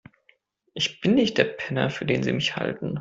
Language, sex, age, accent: German, male, 19-29, Deutschland Deutsch